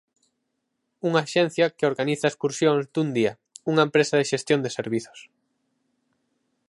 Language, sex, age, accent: Galician, male, 19-29, Central (gheada)